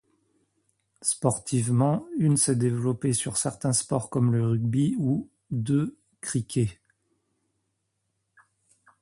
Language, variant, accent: French, Français de métropole, Français de l'ouest de la France